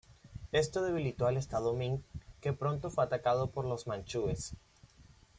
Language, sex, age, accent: Spanish, male, 19-29, Caribe: Cuba, Venezuela, Puerto Rico, República Dominicana, Panamá, Colombia caribeña, México caribeño, Costa del golfo de México